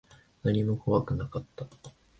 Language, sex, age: Japanese, male, 19-29